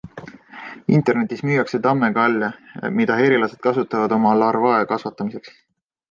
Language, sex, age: Estonian, male, 19-29